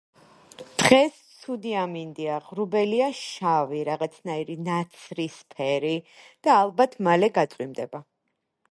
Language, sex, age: Georgian, female, 40-49